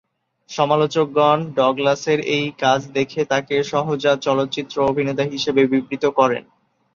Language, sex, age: Bengali, male, 19-29